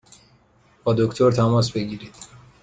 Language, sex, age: Persian, male, 19-29